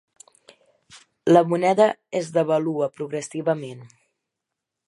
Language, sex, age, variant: Catalan, female, 19-29, Central